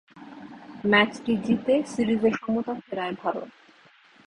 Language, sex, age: Bengali, female, 40-49